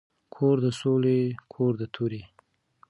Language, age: Pashto, 19-29